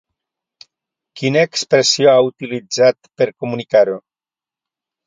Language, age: Catalan, 60-69